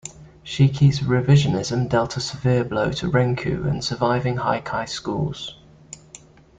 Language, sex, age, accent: English, male, 19-29, England English